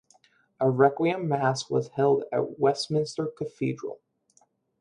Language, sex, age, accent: English, male, 19-29, United States English